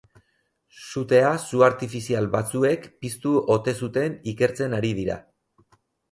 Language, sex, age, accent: Basque, male, 40-49, Erdialdekoa edo Nafarra (Gipuzkoa, Nafarroa)